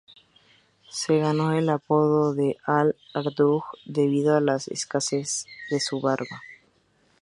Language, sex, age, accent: Spanish, female, 19-29, México